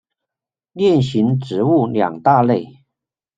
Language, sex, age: Chinese, male, 40-49